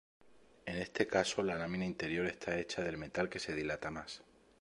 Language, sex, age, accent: Spanish, male, 30-39, España: Sur peninsular (Andalucia, Extremadura, Murcia)